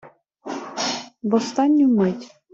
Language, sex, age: Ukrainian, female, 19-29